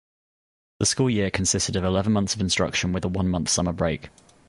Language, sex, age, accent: English, male, 30-39, England English